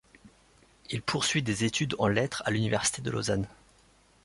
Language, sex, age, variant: French, male, 19-29, Français de métropole